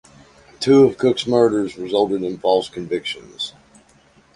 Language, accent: English, United States English